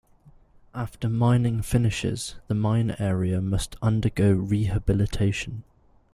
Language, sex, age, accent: English, male, 19-29, England English